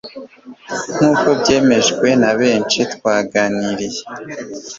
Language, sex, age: Kinyarwanda, male, 19-29